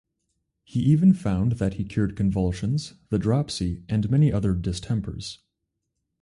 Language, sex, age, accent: English, male, 19-29, United States English